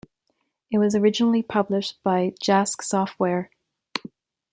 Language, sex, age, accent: English, female, 19-29, Canadian English